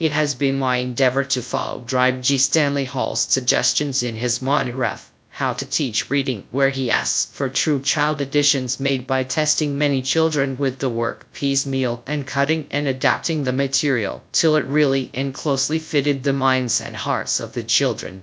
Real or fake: fake